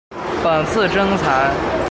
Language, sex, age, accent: Chinese, male, 19-29, 出生地：江苏省